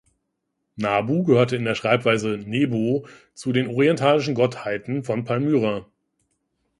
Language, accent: German, Deutschland Deutsch